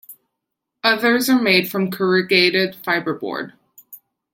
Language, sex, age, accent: English, female, 19-29, Canadian English